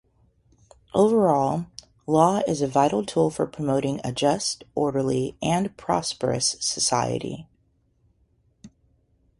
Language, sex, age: English, female, 40-49